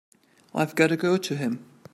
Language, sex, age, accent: English, male, 30-39, England English